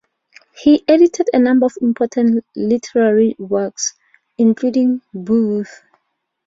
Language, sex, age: English, female, 30-39